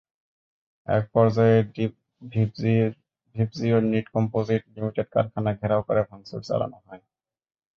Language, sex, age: Bengali, male, 19-29